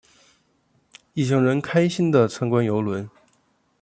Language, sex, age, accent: Chinese, male, 30-39, 出生地：黑龙江省